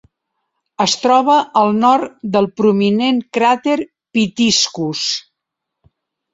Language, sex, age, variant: Catalan, female, 60-69, Central